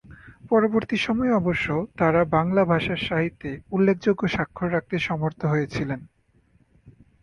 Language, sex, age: Bengali, male, 19-29